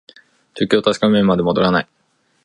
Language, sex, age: Japanese, male, 19-29